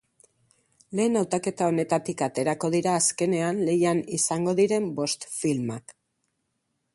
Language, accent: Basque, Mendebalekoa (Araba, Bizkaia, Gipuzkoako mendebaleko herri batzuk)